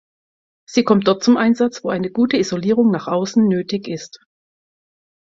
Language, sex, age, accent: German, female, 50-59, Deutschland Deutsch